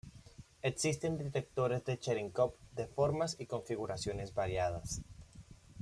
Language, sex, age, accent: Spanish, male, 19-29, Caribe: Cuba, Venezuela, Puerto Rico, República Dominicana, Panamá, Colombia caribeña, México caribeño, Costa del golfo de México